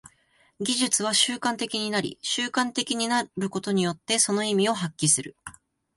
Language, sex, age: Japanese, male, 19-29